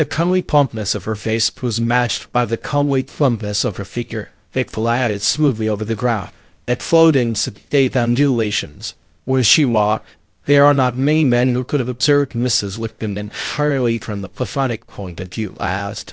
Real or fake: fake